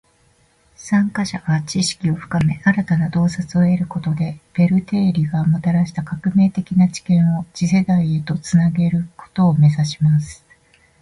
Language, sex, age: Japanese, female, 50-59